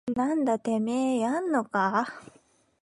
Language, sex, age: Japanese, female, 19-29